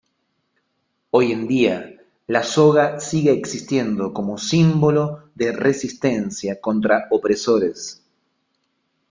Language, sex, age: Spanish, male, 50-59